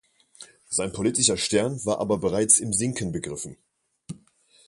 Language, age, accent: German, 40-49, Deutschland Deutsch